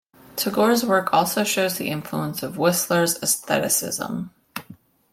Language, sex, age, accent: English, female, 19-29, Canadian English